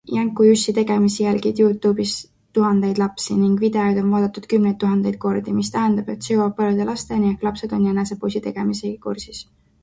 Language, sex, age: Estonian, female, 19-29